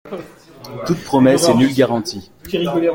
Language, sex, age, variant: French, male, 19-29, Français de métropole